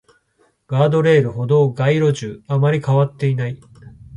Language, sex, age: Japanese, male, 40-49